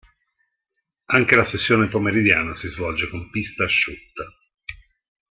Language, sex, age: Italian, male, 60-69